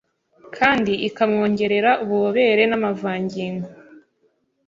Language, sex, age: Kinyarwanda, female, 19-29